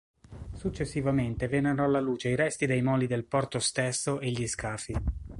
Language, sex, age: Italian, male, 30-39